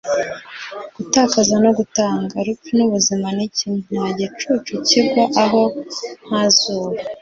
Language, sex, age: Kinyarwanda, female, 19-29